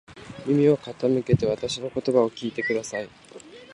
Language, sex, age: Japanese, male, 19-29